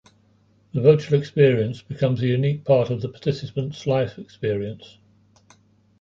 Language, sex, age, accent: English, male, 60-69, England English